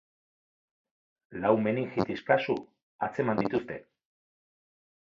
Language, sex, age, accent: Basque, male, 40-49, Erdialdekoa edo Nafarra (Gipuzkoa, Nafarroa)